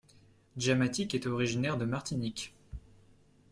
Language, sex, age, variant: French, male, 19-29, Français de métropole